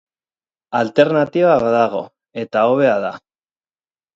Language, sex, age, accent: Basque, male, 40-49, Mendebalekoa (Araba, Bizkaia, Gipuzkoako mendebaleko herri batzuk)